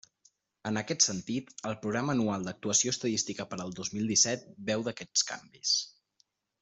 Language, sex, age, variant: Catalan, male, 19-29, Central